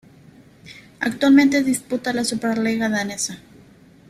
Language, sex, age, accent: Spanish, female, 19-29, México